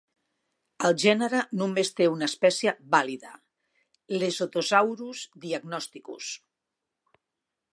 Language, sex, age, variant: Catalan, female, 60-69, Central